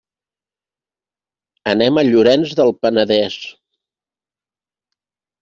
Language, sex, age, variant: Catalan, male, 50-59, Central